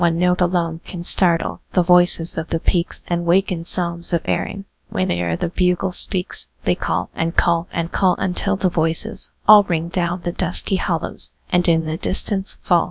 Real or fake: fake